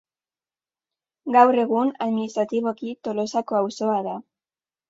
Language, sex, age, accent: Basque, female, under 19, Mendebalekoa (Araba, Bizkaia, Gipuzkoako mendebaleko herri batzuk)